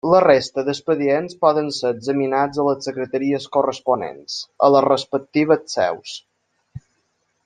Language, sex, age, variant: Catalan, male, 19-29, Balear